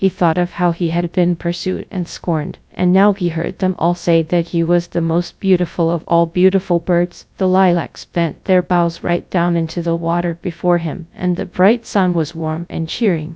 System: TTS, GradTTS